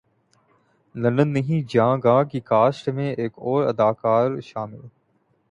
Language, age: Urdu, 19-29